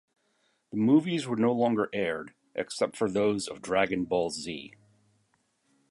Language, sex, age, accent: English, male, 50-59, United States English